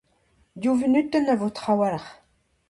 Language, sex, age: Breton, female, 50-59